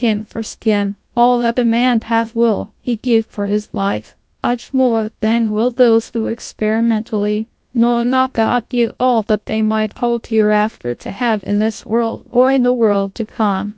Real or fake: fake